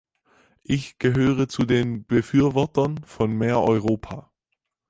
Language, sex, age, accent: German, male, under 19, Deutschland Deutsch